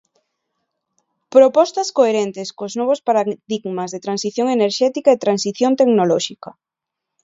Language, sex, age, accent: Galician, female, 19-29, Neofalante